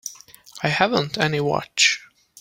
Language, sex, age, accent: English, male, 30-39, United States English